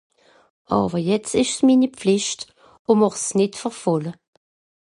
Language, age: Swiss German, 50-59